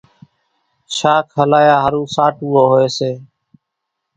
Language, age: Kachi Koli, 19-29